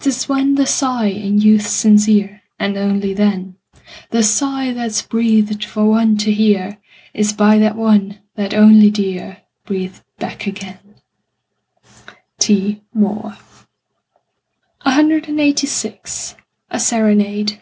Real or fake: real